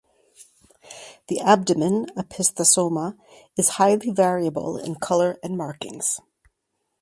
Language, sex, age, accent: English, female, 60-69, United States English